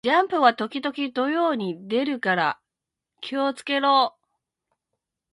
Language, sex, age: Japanese, female, 40-49